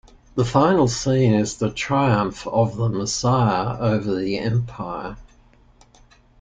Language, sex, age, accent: English, male, 80-89, Australian English